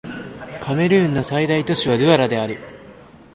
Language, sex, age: Japanese, male, 19-29